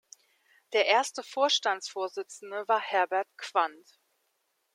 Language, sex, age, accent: German, female, 30-39, Deutschland Deutsch